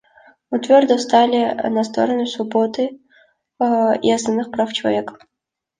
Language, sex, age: Russian, female, 19-29